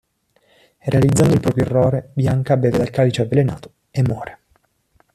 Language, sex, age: Italian, male, 19-29